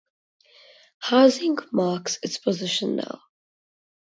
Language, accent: English, India and South Asia (India, Pakistan, Sri Lanka)